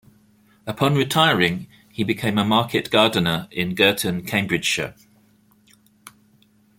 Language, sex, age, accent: English, male, 50-59, England English